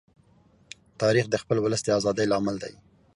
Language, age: Pashto, 19-29